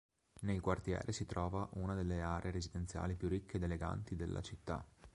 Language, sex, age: Italian, male, 19-29